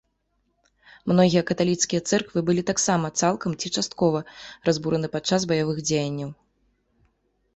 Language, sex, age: Belarusian, female, 19-29